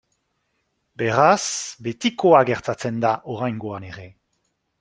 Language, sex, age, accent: Basque, male, 40-49, Nafar-lapurtarra edo Zuberotarra (Lapurdi, Nafarroa Beherea, Zuberoa)